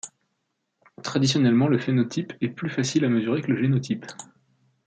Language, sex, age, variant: French, male, 30-39, Français de métropole